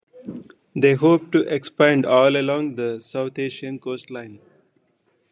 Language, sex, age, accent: English, male, 40-49, India and South Asia (India, Pakistan, Sri Lanka)